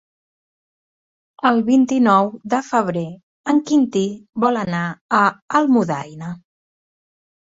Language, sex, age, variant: Catalan, female, 40-49, Central